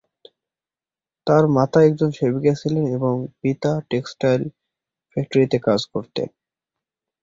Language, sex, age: Bengali, male, 19-29